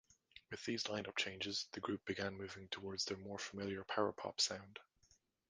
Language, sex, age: English, male, 30-39